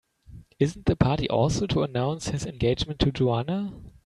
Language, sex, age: English, male, 19-29